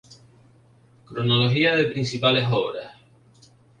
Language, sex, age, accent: Spanish, male, 19-29, España: Islas Canarias